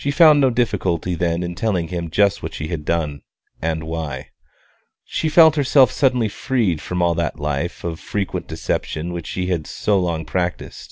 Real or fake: real